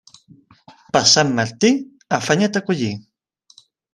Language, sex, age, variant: Catalan, male, 19-29, Central